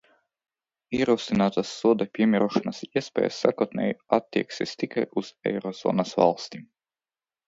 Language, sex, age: Latvian, male, 19-29